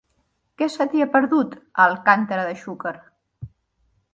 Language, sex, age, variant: Catalan, female, 50-59, Central